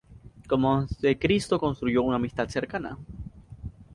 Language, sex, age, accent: Spanish, male, 19-29, América central